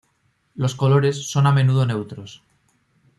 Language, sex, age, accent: Spanish, male, 40-49, España: Norte peninsular (Asturias, Castilla y León, Cantabria, País Vasco, Navarra, Aragón, La Rioja, Guadalajara, Cuenca)